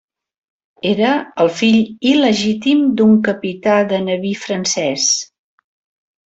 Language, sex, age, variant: Catalan, female, 60-69, Central